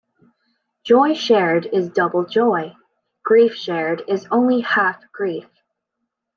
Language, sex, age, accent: English, female, 19-29, United States English